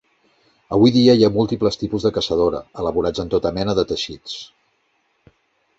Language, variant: Catalan, Central